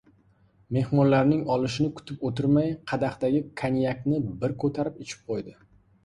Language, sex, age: Uzbek, male, 19-29